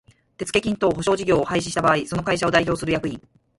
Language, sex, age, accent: Japanese, female, 40-49, 関西弁